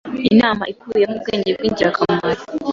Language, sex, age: Kinyarwanda, female, 19-29